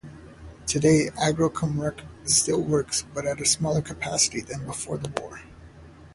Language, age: English, 40-49